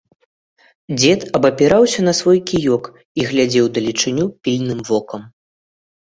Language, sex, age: Belarusian, male, under 19